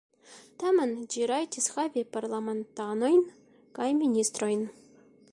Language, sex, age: Esperanto, female, 19-29